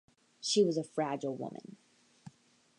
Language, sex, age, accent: English, female, under 19, United States English